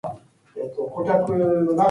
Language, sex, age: English, female, 19-29